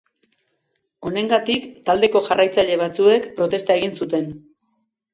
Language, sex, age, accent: Basque, female, 40-49, Erdialdekoa edo Nafarra (Gipuzkoa, Nafarroa)